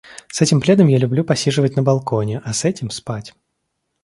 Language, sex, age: Russian, male, 19-29